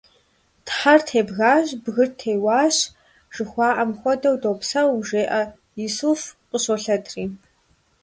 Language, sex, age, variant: Kabardian, female, under 19, Адыгэбзэ (Къэбэрдей, Кирил, псоми зэдай)